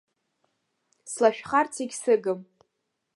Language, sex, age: Abkhazian, female, under 19